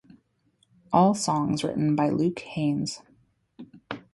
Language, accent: English, Canadian English